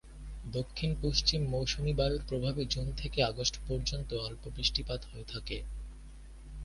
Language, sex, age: Bengali, male, 19-29